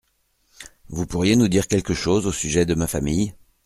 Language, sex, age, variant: French, male, 40-49, Français de métropole